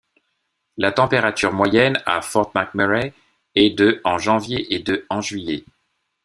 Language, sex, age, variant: French, male, 50-59, Français de métropole